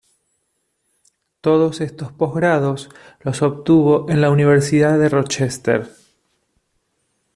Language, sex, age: Spanish, male, 30-39